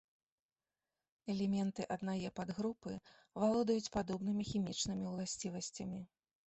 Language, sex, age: Belarusian, female, 40-49